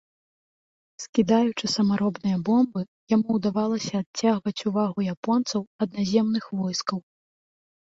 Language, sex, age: Belarusian, female, 30-39